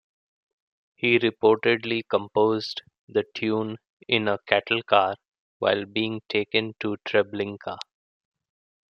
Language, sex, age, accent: English, male, 30-39, India and South Asia (India, Pakistan, Sri Lanka)